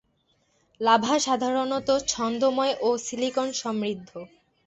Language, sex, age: Bengali, female, 19-29